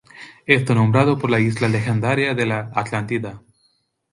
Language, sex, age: Spanish, female, 19-29